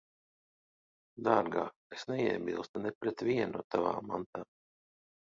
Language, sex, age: Latvian, male, 40-49